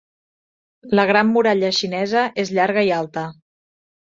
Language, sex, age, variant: Catalan, female, 40-49, Central